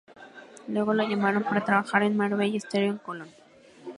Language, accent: Spanish, México